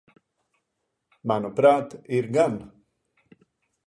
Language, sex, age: Latvian, male, 50-59